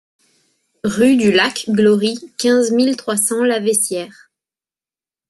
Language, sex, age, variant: French, female, 19-29, Français de métropole